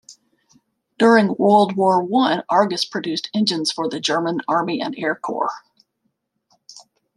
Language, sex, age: English, female, 50-59